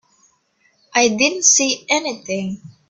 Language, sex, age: English, female, under 19